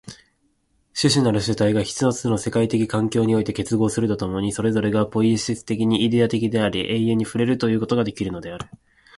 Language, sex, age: Japanese, male, 19-29